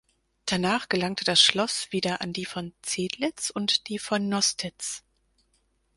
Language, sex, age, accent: German, female, 30-39, Deutschland Deutsch